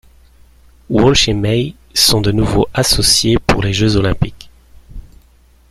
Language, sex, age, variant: French, male, 40-49, Français de métropole